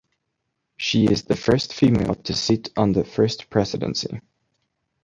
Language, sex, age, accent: English, male, under 19, United States English